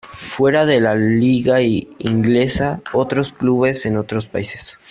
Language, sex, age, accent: Spanish, male, under 19, México